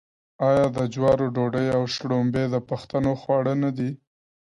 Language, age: Pashto, 19-29